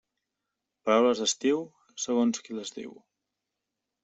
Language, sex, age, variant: Catalan, male, 19-29, Central